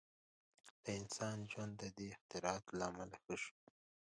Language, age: Pashto, 19-29